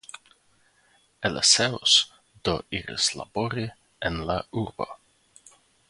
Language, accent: Esperanto, Internacia